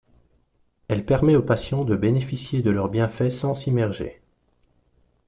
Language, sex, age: French, male, 40-49